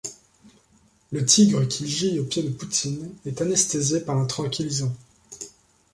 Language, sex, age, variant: French, male, 19-29, Français de métropole